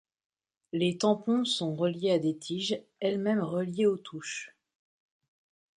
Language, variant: French, Français de métropole